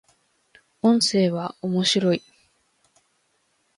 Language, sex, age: Japanese, female, 19-29